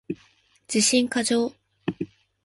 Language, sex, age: Japanese, female, 19-29